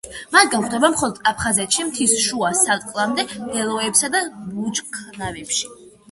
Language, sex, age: Georgian, female, 90+